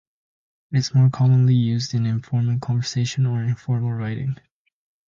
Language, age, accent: English, under 19, United States English